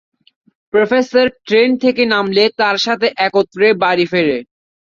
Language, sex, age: Bengali, male, 19-29